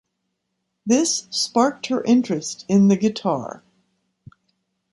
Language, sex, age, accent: English, female, 60-69, United States English